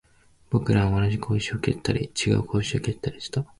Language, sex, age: Japanese, male, 19-29